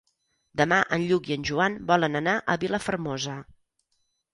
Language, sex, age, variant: Catalan, female, 50-59, Central